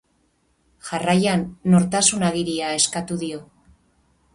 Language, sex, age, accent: Basque, female, 50-59, Mendebalekoa (Araba, Bizkaia, Gipuzkoako mendebaleko herri batzuk)